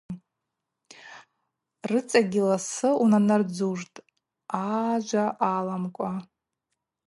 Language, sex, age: Abaza, female, 30-39